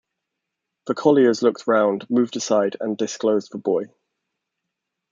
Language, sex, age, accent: English, male, 19-29, England English